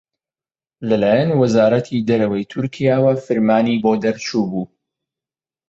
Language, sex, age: Central Kurdish, male, 19-29